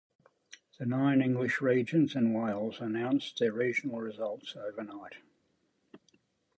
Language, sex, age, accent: English, male, 70-79, Australian English